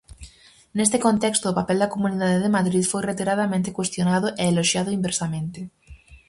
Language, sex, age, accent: Galician, female, under 19, Central (gheada)